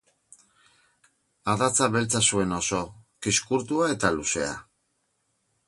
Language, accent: Basque, Mendebalekoa (Araba, Bizkaia, Gipuzkoako mendebaleko herri batzuk)